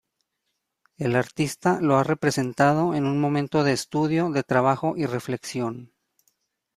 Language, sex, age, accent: Spanish, male, 30-39, México